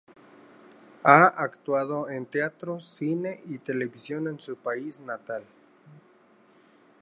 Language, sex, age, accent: Spanish, male, 30-39, México